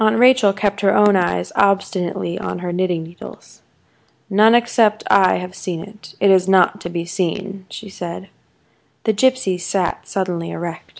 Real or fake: real